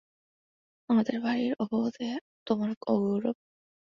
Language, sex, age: Bengali, female, 19-29